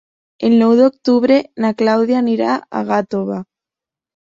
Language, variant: Catalan, Septentrional